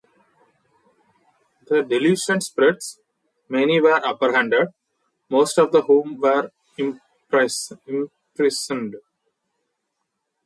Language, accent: English, India and South Asia (India, Pakistan, Sri Lanka)